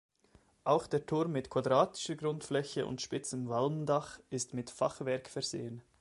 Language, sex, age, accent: German, male, 19-29, Schweizerdeutsch